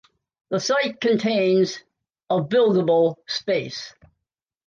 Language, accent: English, United States English